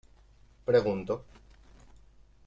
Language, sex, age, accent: Catalan, male, 30-39, valencià